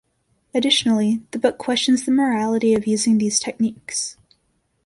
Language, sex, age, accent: English, female, under 19, United States English